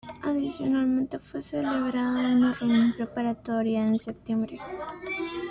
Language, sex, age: Spanish, female, under 19